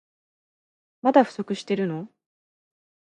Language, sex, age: Japanese, female, 30-39